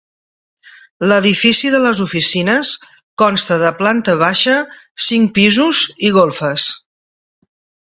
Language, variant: Catalan, Central